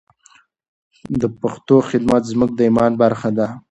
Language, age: Pashto, 19-29